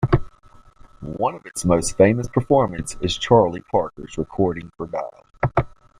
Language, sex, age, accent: English, male, 19-29, United States English